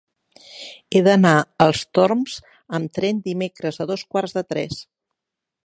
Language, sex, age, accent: Catalan, female, 50-59, central; septentrional